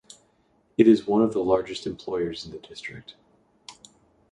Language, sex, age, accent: English, male, 19-29, United States English